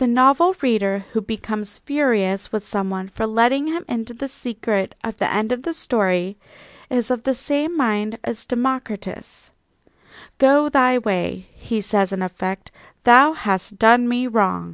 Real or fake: real